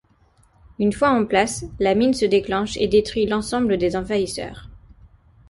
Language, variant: French, Français de métropole